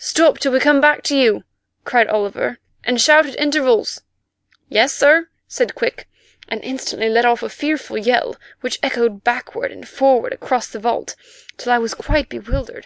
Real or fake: real